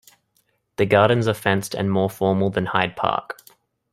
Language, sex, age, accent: English, male, 19-29, Australian English